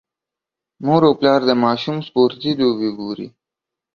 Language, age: Pashto, 19-29